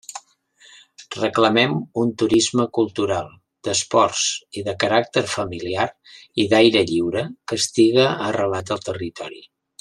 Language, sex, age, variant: Catalan, male, 60-69, Central